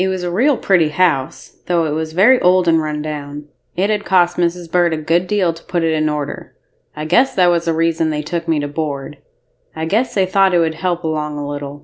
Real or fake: real